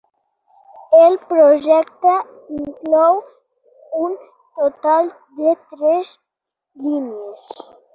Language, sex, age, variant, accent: Catalan, male, 30-39, Nord-Occidental, nord-occidental; Lleida